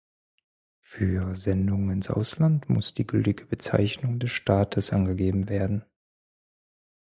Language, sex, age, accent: German, male, 30-39, Deutschland Deutsch